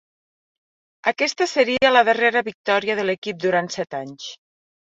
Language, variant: Catalan, Septentrional